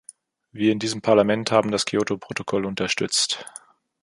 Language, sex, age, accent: German, male, 19-29, Deutschland Deutsch